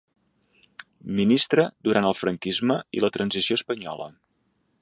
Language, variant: Catalan, Central